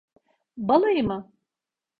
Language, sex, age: Turkish, female, 40-49